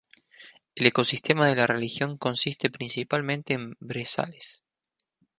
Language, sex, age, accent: Spanish, male, 19-29, Rioplatense: Argentina, Uruguay, este de Bolivia, Paraguay